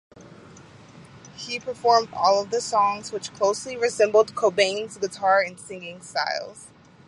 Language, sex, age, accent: English, female, 19-29, United States English